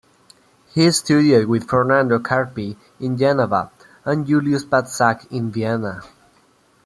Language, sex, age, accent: English, male, 19-29, United States English